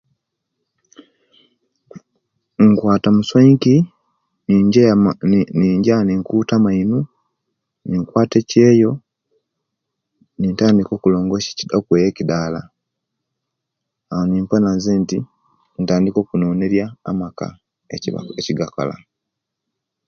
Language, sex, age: Kenyi, male, 40-49